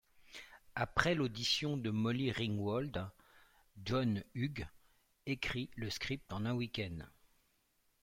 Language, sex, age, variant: French, male, 50-59, Français de métropole